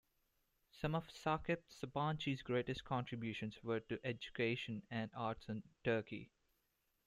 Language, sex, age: English, male, 19-29